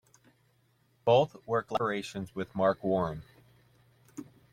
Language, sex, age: English, male, 19-29